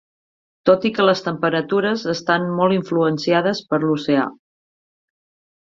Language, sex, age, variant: Catalan, female, 50-59, Central